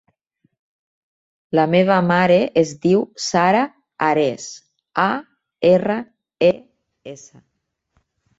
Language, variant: Catalan, Nord-Occidental